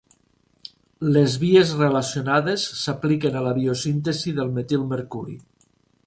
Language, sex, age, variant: Catalan, male, 60-69, Central